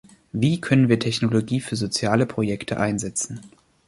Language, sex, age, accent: German, male, 19-29, Deutschland Deutsch